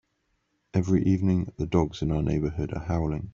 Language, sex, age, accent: English, male, 19-29, England English